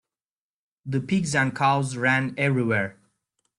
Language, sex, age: English, male, 30-39